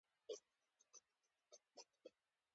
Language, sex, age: Pashto, female, 19-29